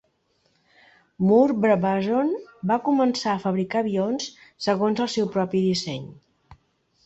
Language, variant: Catalan, Central